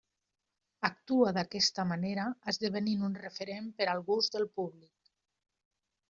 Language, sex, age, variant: Catalan, female, 50-59, Nord-Occidental